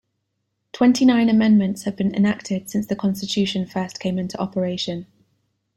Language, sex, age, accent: English, female, 19-29, England English